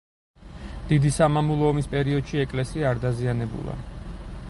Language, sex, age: Georgian, male, 30-39